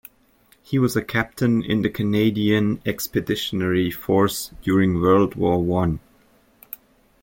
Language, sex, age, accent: English, male, 19-29, United States English